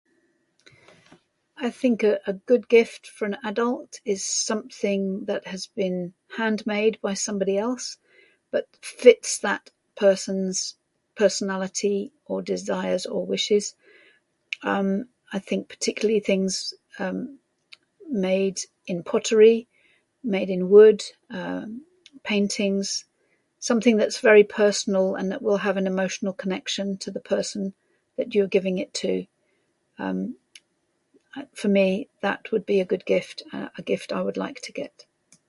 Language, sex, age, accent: English, female, 60-69, England English